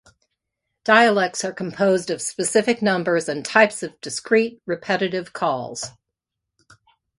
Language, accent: English, United States English